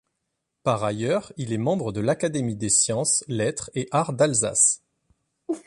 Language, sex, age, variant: French, male, 30-39, Français de métropole